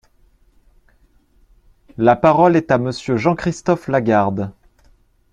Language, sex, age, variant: French, male, 19-29, Français de métropole